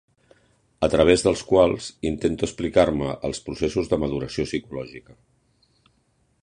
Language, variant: Catalan, Central